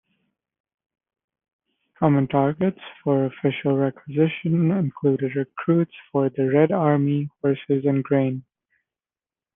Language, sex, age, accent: English, male, 19-29, India and South Asia (India, Pakistan, Sri Lanka)